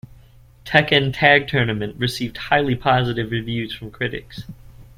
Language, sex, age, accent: English, male, 19-29, United States English